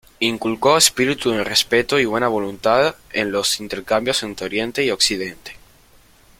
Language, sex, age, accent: Spanish, male, under 19, Rioplatense: Argentina, Uruguay, este de Bolivia, Paraguay